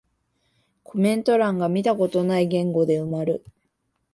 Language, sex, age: Japanese, female, 19-29